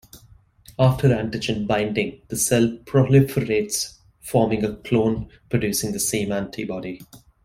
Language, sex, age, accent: English, male, 30-39, India and South Asia (India, Pakistan, Sri Lanka)